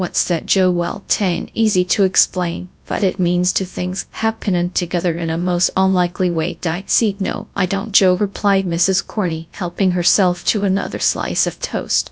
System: TTS, GradTTS